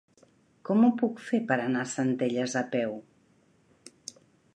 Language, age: Catalan, 50-59